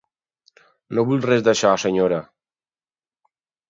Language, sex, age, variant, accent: Catalan, male, 30-39, Valencià meridional, valencià